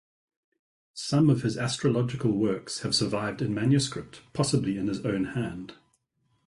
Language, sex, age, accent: English, male, 30-39, Southern African (South Africa, Zimbabwe, Namibia)